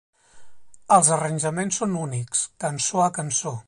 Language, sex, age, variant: Catalan, male, 40-49, Central